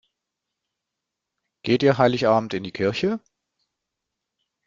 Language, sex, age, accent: German, male, 50-59, Deutschland Deutsch